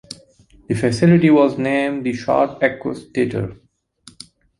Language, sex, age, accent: English, male, 19-29, United States English